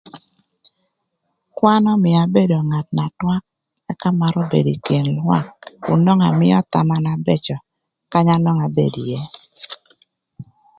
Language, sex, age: Thur, female, 40-49